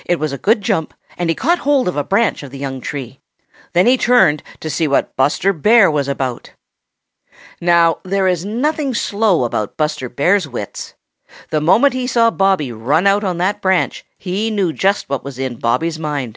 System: none